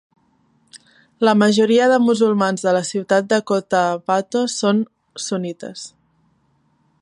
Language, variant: Catalan, Central